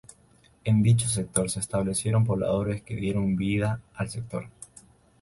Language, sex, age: Spanish, male, 19-29